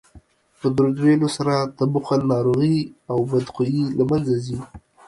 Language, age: Pashto, 19-29